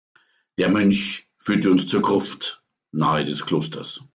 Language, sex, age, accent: German, male, 50-59, Deutschland Deutsch